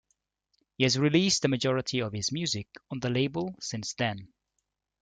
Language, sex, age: English, male, 30-39